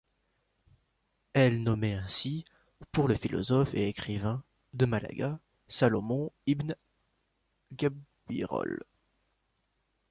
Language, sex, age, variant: French, male, 19-29, Français de métropole